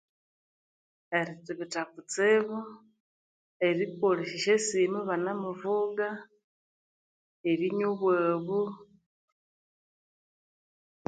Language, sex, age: Konzo, female, 30-39